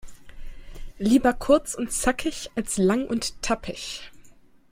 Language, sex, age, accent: German, female, 19-29, Deutschland Deutsch